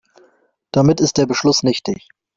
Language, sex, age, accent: German, male, 30-39, Deutschland Deutsch